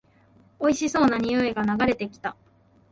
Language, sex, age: Japanese, female, 19-29